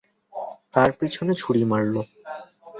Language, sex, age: Bengali, male, 19-29